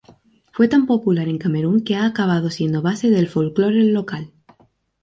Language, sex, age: Spanish, female, 19-29